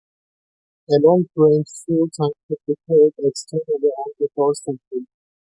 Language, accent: English, Australian English